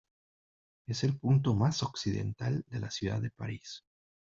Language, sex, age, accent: Spanish, male, 40-49, México